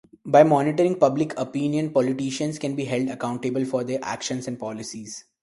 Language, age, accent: English, 19-29, India and South Asia (India, Pakistan, Sri Lanka)